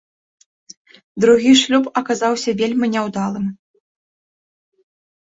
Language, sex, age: Belarusian, female, 19-29